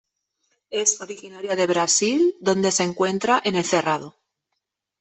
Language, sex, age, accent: Spanish, female, 50-59, España: Centro-Sur peninsular (Madrid, Toledo, Castilla-La Mancha)